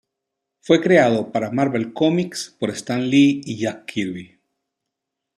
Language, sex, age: Spanish, male, 50-59